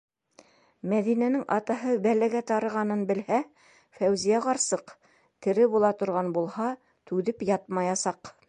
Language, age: Bashkir, 60-69